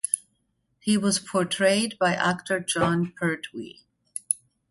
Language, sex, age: English, female, 50-59